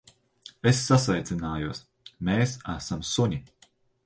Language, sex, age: Latvian, male, 30-39